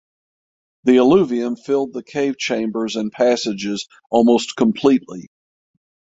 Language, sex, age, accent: English, male, 50-59, United States English; southern United States